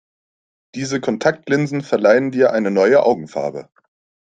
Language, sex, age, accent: German, male, 19-29, Deutschland Deutsch